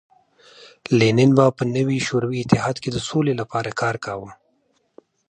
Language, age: Pashto, 19-29